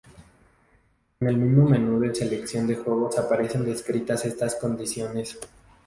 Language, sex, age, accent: Spanish, male, 19-29, México